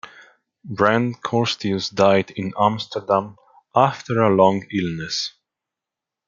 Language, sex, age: English, male, 19-29